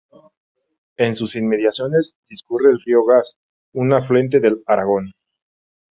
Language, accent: Spanish, México